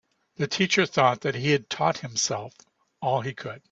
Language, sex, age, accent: English, male, 70-79, United States English